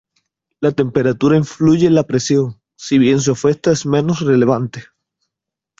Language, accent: Spanish, España: Sur peninsular (Andalucia, Extremadura, Murcia)